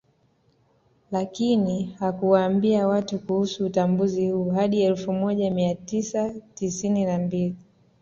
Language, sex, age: Swahili, male, 19-29